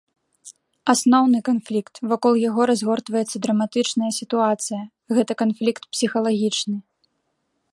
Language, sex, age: Belarusian, female, 19-29